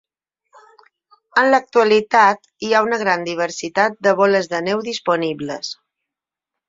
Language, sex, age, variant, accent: Catalan, female, 40-49, Balear, mallorquí; Palma